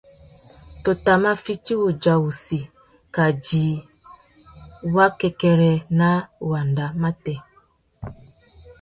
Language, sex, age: Tuki, female, 30-39